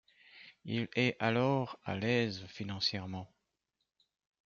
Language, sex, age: French, male, 50-59